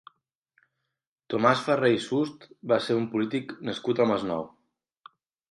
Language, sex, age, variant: Catalan, male, 40-49, Central